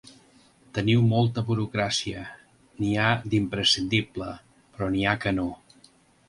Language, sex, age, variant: Catalan, male, 60-69, Central